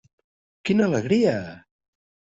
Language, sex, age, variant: Catalan, male, 30-39, Central